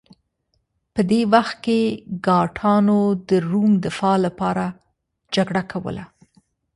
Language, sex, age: Pashto, female, 40-49